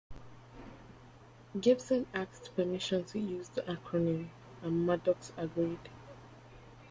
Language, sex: English, female